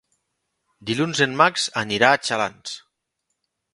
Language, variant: Catalan, Nord-Occidental